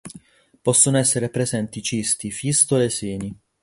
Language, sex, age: Italian, male, 19-29